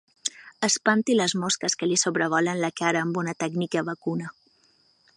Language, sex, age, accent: Catalan, female, 30-39, balear; central